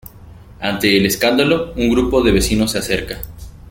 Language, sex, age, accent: Spanish, male, 19-29, México